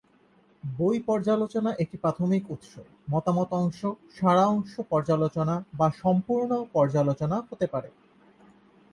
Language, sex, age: Bengali, male, 19-29